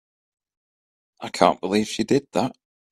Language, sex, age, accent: English, male, 19-29, England English